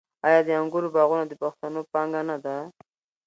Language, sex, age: Pashto, female, 19-29